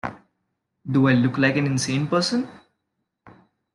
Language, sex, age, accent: English, male, 19-29, India and South Asia (India, Pakistan, Sri Lanka)